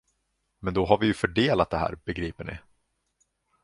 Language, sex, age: Swedish, male, 30-39